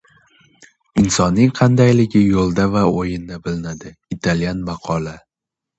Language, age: Uzbek, 19-29